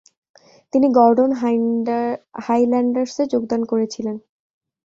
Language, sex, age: Bengali, female, 19-29